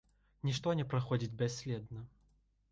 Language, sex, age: Belarusian, male, 19-29